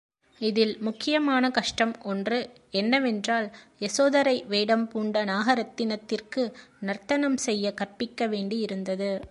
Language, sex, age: Tamil, female, 30-39